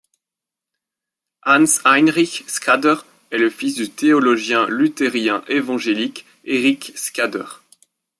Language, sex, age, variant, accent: French, male, 30-39, Français d'Europe, Français de Belgique